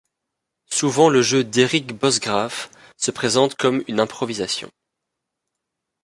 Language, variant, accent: French, Français d'Europe, Français de Belgique